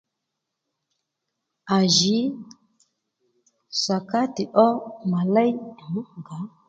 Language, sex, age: Lendu, female, 30-39